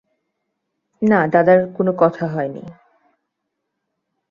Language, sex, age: Bengali, female, 19-29